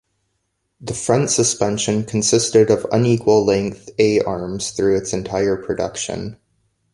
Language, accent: English, United States English